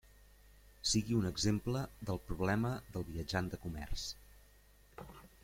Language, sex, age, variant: Catalan, male, 50-59, Central